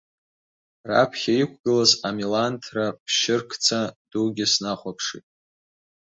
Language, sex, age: Abkhazian, male, under 19